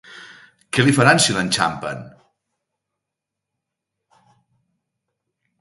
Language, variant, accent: Catalan, Central, central